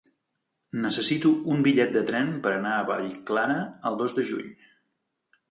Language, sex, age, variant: Catalan, male, 30-39, Central